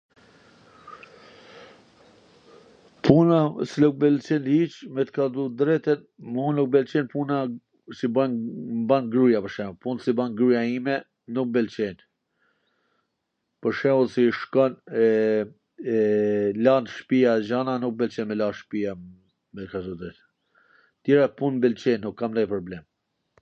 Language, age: Gheg Albanian, 40-49